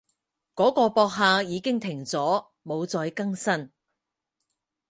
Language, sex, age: Cantonese, female, 30-39